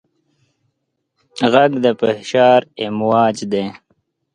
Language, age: Pashto, 19-29